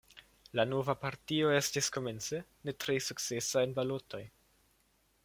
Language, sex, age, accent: Esperanto, male, 19-29, Internacia